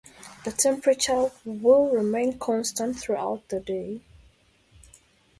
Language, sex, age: English, female, 30-39